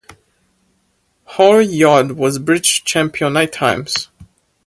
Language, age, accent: English, under 19, United States English